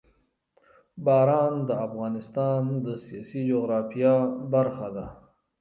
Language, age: Pashto, 30-39